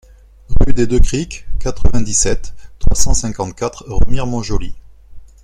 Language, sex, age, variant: French, male, 30-39, Français de métropole